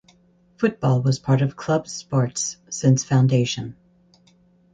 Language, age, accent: English, 40-49, United States English